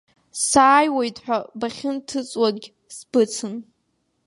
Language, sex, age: Abkhazian, female, under 19